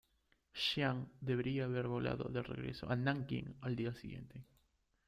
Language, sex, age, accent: Spanish, male, 19-29, Andino-Pacífico: Colombia, Perú, Ecuador, oeste de Bolivia y Venezuela andina